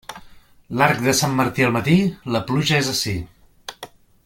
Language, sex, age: Catalan, male, 40-49